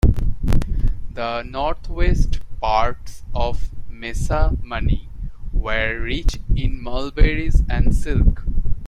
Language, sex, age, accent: English, male, 19-29, India and South Asia (India, Pakistan, Sri Lanka)